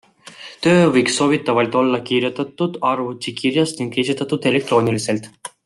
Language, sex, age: Estonian, male, 19-29